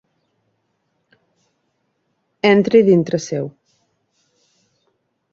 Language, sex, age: Catalan, female, 40-49